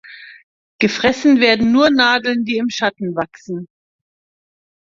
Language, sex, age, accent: German, female, 50-59, Deutschland Deutsch